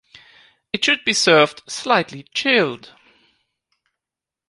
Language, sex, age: English, male, 30-39